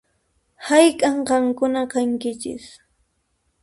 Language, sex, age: Puno Quechua, female, 19-29